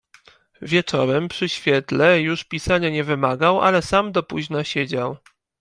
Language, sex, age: Polish, male, 30-39